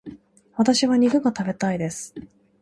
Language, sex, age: Japanese, female, 19-29